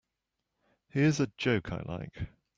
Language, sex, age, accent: English, male, 50-59, England English